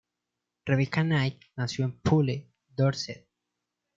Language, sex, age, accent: Spanish, male, 19-29, Andino-Pacífico: Colombia, Perú, Ecuador, oeste de Bolivia y Venezuela andina